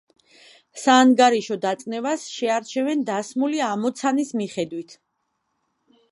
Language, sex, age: Georgian, female, 19-29